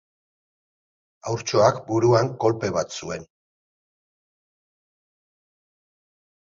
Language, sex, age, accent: Basque, male, 40-49, Erdialdekoa edo Nafarra (Gipuzkoa, Nafarroa)